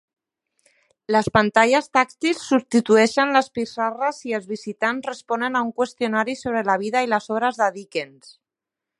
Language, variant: Catalan, Septentrional